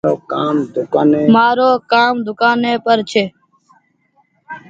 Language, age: Goaria, 19-29